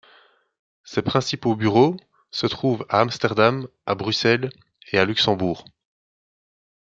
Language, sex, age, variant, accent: French, male, 30-39, Français d'Europe, Français de Belgique